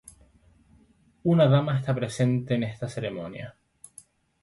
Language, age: Spanish, 19-29